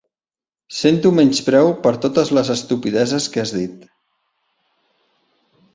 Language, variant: Catalan, Central